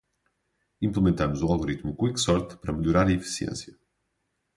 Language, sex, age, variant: Portuguese, male, 19-29, Portuguese (Portugal)